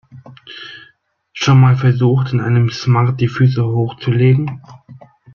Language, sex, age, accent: German, male, 19-29, Deutschland Deutsch